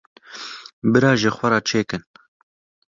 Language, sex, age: Kurdish, male, 19-29